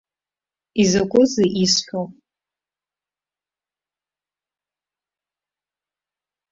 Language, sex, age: Abkhazian, female, 19-29